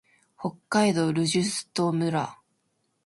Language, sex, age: Japanese, female, under 19